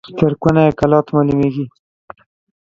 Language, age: Pashto, 19-29